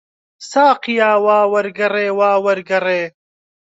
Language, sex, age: Central Kurdish, male, 19-29